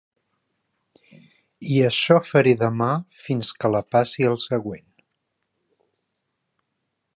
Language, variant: Catalan, Central